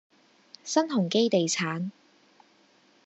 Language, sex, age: Cantonese, female, 19-29